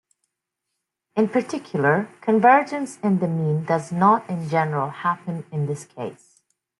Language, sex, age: English, female, 40-49